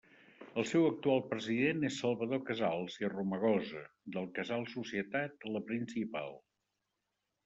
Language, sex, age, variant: Catalan, male, 60-69, Septentrional